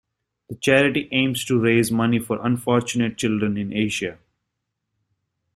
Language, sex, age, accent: English, male, 19-29, United States English